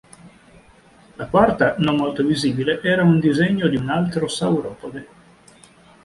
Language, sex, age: Italian, male, 50-59